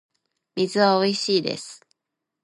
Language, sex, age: Japanese, female, 19-29